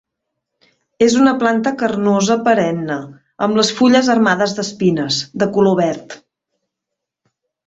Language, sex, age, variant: Catalan, female, 40-49, Central